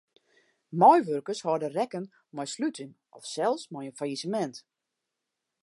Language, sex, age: Western Frisian, female, 40-49